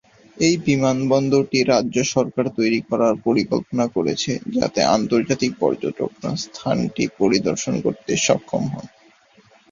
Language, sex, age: Bengali, male, 19-29